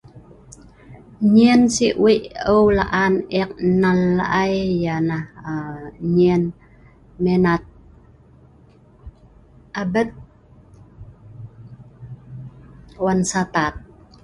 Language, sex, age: Sa'ban, female, 50-59